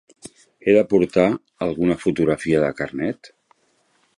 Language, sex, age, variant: Catalan, male, 40-49, Central